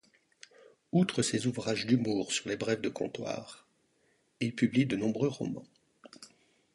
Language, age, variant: French, 40-49, Français de métropole